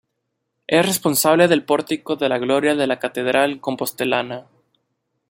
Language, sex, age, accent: Spanish, male, 19-29, México